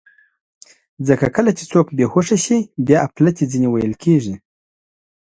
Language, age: Pashto, 30-39